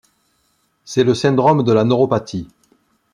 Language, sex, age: French, male, 40-49